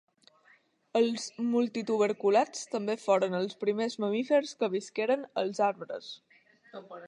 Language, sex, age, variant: Catalan, female, under 19, Balear